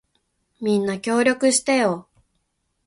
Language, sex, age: Japanese, female, 19-29